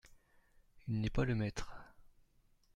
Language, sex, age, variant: French, male, 40-49, Français de métropole